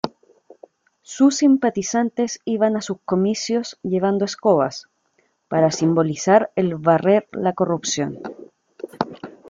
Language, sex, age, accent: Spanish, female, 30-39, Chileno: Chile, Cuyo